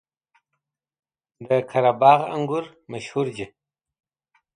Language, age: Pashto, 30-39